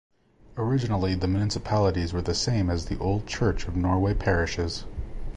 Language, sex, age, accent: English, male, 30-39, United States English